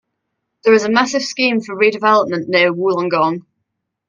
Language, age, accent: English, 19-29, England English